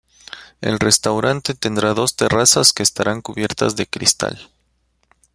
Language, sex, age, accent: Spanish, male, 19-29, Andino-Pacífico: Colombia, Perú, Ecuador, oeste de Bolivia y Venezuela andina